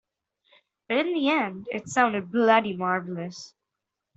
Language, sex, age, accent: English, female, under 19, India and South Asia (India, Pakistan, Sri Lanka)